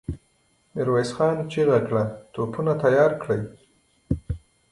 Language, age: Pashto, 30-39